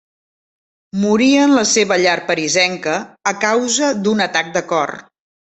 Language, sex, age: Catalan, female, 50-59